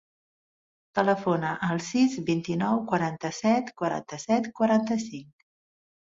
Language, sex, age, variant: Catalan, female, 40-49, Central